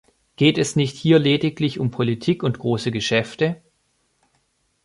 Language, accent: German, Deutschland Deutsch